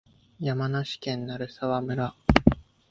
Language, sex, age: Japanese, male, 19-29